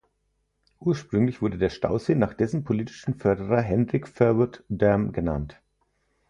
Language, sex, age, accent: German, male, 30-39, Deutschland Deutsch